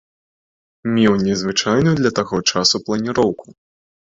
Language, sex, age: Belarusian, male, under 19